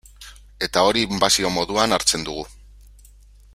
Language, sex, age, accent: Basque, male, 30-39, Mendebalekoa (Araba, Bizkaia, Gipuzkoako mendebaleko herri batzuk)